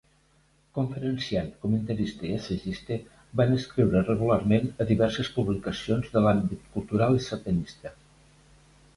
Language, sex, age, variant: Catalan, male, 60-69, Nord-Occidental